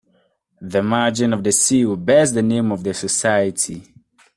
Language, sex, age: English, male, 19-29